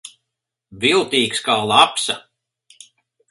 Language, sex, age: Latvian, male, 50-59